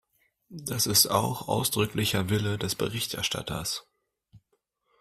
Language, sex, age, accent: German, male, under 19, Deutschland Deutsch